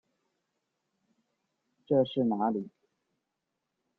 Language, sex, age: Chinese, male, 19-29